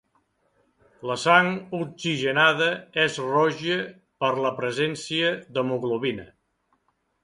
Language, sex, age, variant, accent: Catalan, male, 60-69, Central, central